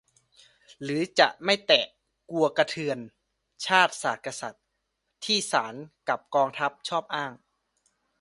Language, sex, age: Thai, male, 19-29